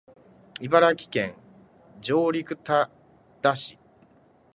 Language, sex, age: Japanese, male, 19-29